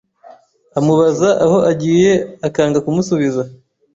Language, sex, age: Kinyarwanda, male, 30-39